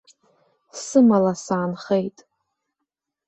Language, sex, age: Abkhazian, female, under 19